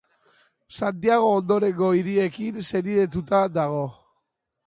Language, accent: Basque, Mendebalekoa (Araba, Bizkaia, Gipuzkoako mendebaleko herri batzuk)